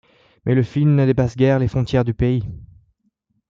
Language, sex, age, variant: French, male, 19-29, Français de métropole